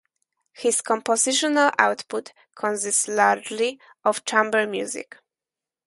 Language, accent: English, Slavic